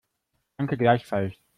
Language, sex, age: German, male, 19-29